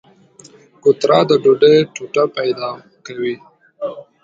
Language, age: Pashto, 19-29